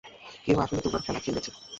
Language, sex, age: Bengali, male, 19-29